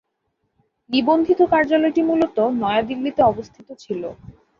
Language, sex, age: Bengali, female, under 19